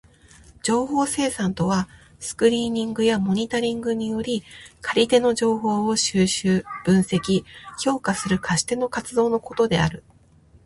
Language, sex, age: Japanese, female, 30-39